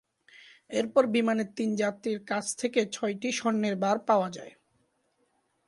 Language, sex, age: Bengali, male, 19-29